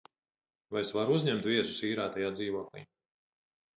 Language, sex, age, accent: Latvian, male, 50-59, Vidus dialekts